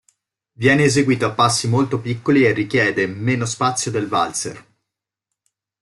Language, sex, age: Italian, male, 40-49